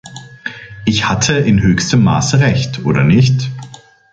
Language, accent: German, Deutschland Deutsch